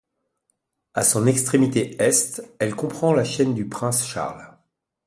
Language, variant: French, Français de métropole